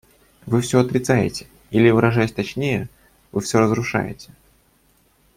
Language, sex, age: Russian, male, 19-29